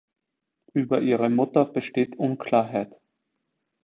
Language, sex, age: German, male, 19-29